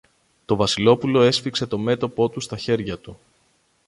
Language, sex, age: Greek, male, 30-39